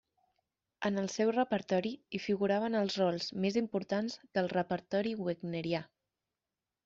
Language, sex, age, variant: Catalan, female, 19-29, Central